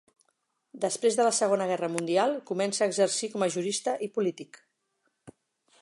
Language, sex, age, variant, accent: Catalan, female, 40-49, Central, central; Oriental